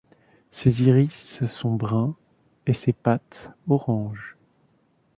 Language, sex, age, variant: French, male, 30-39, Français de métropole